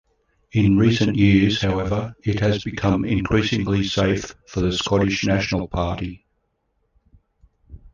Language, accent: English, Australian English